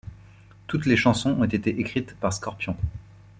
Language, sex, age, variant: French, male, 30-39, Français de métropole